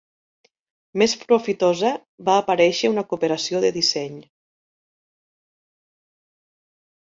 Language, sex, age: Catalan, female, 30-39